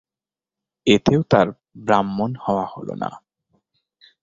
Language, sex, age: Bengali, male, 19-29